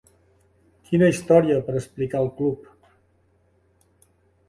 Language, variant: Catalan, Central